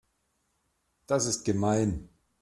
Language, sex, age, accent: German, male, 40-49, Deutschland Deutsch